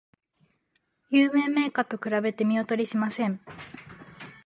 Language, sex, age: Japanese, female, 19-29